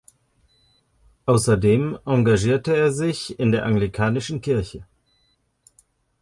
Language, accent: German, Deutschland Deutsch